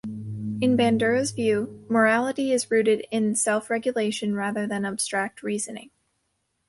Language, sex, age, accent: English, female, under 19, United States English